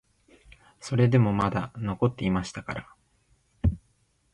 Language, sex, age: Japanese, male, 19-29